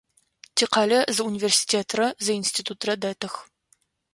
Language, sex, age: Adyghe, female, 19-29